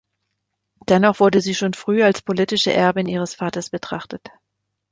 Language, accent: German, Deutschland Deutsch